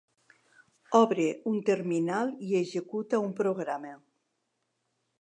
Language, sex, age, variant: Catalan, female, 60-69, Central